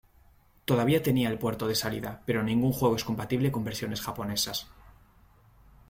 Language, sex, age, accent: Spanish, male, 19-29, España: Norte peninsular (Asturias, Castilla y León, Cantabria, País Vasco, Navarra, Aragón, La Rioja, Guadalajara, Cuenca)